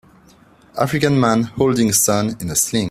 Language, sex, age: English, male, 19-29